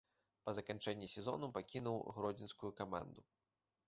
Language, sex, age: Belarusian, male, 19-29